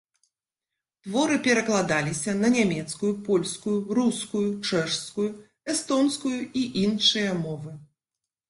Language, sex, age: Belarusian, female, 40-49